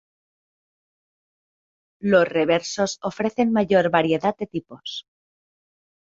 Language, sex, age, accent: Spanish, female, 30-39, España: Centro-Sur peninsular (Madrid, Toledo, Castilla-La Mancha)